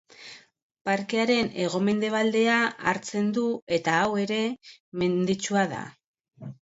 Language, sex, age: Basque, female, 40-49